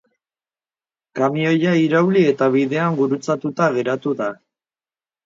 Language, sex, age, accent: Basque, female, 50-59, Mendebalekoa (Araba, Bizkaia, Gipuzkoako mendebaleko herri batzuk)